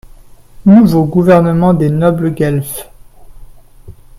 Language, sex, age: French, male, 40-49